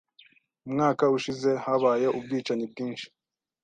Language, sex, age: Kinyarwanda, male, 19-29